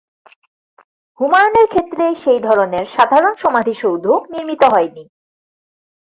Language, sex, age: Bengali, female, 19-29